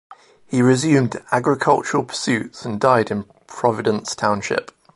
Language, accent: English, England English